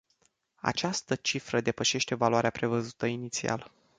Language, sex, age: Romanian, male, 19-29